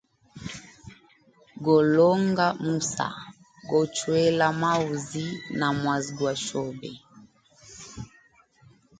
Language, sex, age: Hemba, female, 19-29